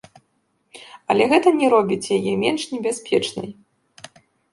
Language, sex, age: Belarusian, female, 19-29